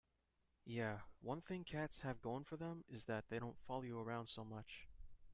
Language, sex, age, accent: English, male, 19-29, United States English